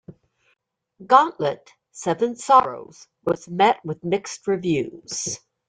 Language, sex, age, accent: English, female, 60-69, United States English